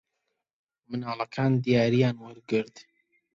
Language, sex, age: Central Kurdish, male, 30-39